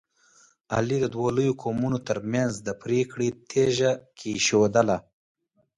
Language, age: Pashto, 19-29